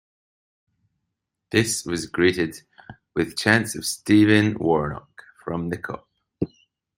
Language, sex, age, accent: English, male, 40-49, Scottish English